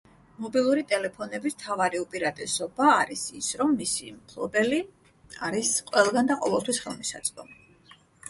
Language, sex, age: Georgian, female, 40-49